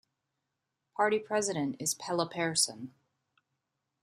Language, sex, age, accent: English, female, 30-39, United States English